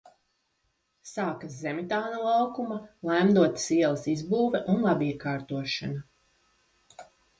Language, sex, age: Latvian, female, 30-39